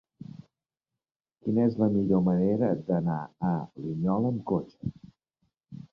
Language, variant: Catalan, Central